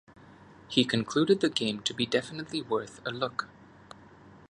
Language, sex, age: English, male, 30-39